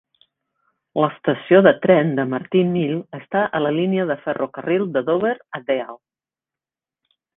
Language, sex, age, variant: Catalan, female, 50-59, Central